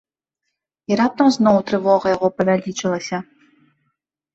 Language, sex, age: Belarusian, female, 19-29